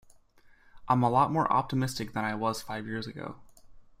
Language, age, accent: English, 19-29, United States English